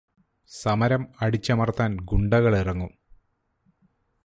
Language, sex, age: Malayalam, male, 40-49